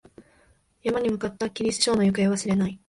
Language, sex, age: Japanese, female, 19-29